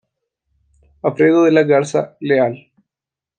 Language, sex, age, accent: Spanish, male, 19-29, Andino-Pacífico: Colombia, Perú, Ecuador, oeste de Bolivia y Venezuela andina